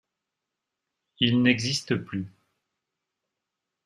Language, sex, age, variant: French, male, 50-59, Français de métropole